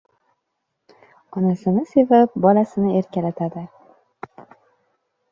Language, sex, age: Uzbek, female, 30-39